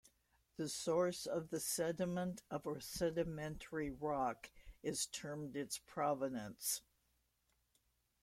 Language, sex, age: English, female, 70-79